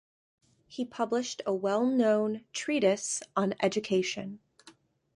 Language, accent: English, United States English